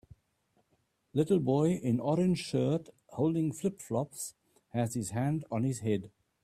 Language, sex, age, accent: English, male, 60-69, Southern African (South Africa, Zimbabwe, Namibia)